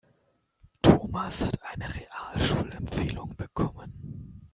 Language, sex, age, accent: German, male, 19-29, Deutschland Deutsch